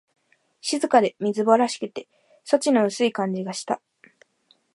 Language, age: Japanese, 19-29